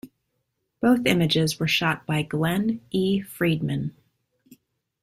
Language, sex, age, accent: English, female, 30-39, United States English